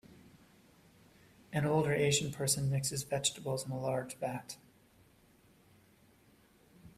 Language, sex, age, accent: English, male, 40-49, United States English